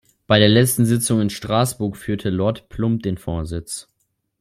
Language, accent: German, Deutschland Deutsch